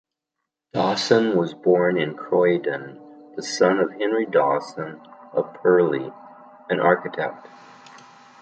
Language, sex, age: English, male, 70-79